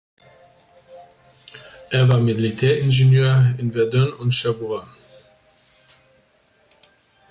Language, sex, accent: German, male, Deutschland Deutsch